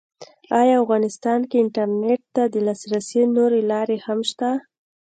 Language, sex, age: Pashto, female, 19-29